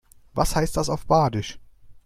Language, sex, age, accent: German, male, 30-39, Deutschland Deutsch